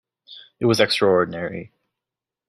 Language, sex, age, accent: English, male, under 19, United States English